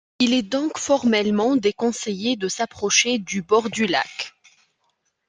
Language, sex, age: French, female, 19-29